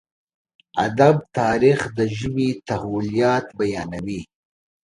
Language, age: Pashto, 19-29